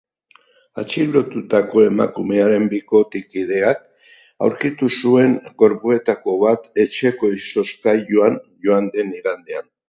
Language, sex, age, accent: Basque, male, 70-79, Mendebalekoa (Araba, Bizkaia, Gipuzkoako mendebaleko herri batzuk)